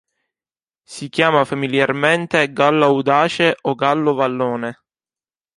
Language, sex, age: Italian, male, 19-29